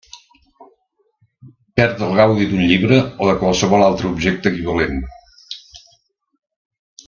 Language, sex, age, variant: Catalan, male, 70-79, Central